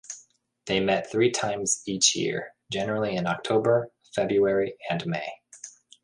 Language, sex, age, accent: English, male, 30-39, United States English